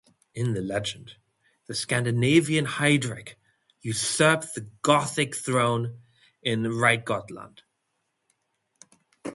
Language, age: English, 19-29